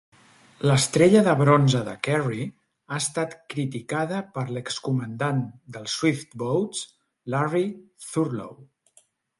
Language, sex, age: Catalan, male, 40-49